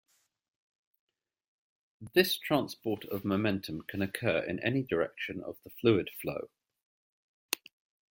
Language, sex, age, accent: English, male, 40-49, England English